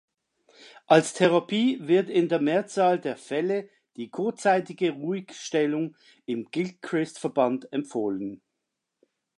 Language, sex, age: German, male, 50-59